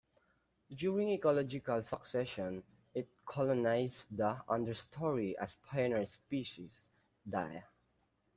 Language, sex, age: English, male, 19-29